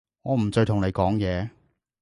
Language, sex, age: Cantonese, male, 30-39